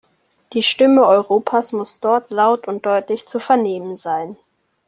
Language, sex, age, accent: German, male, under 19, Deutschland Deutsch